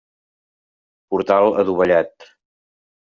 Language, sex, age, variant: Catalan, male, 50-59, Central